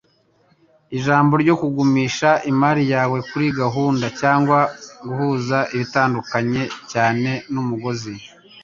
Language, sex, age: Kinyarwanda, male, 40-49